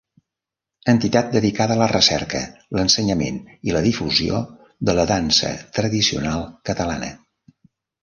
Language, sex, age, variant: Catalan, male, 70-79, Central